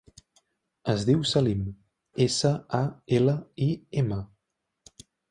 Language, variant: Catalan, Central